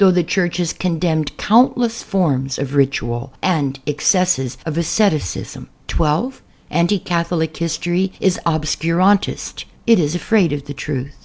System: none